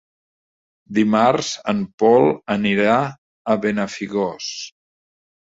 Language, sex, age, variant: Catalan, male, 60-69, Central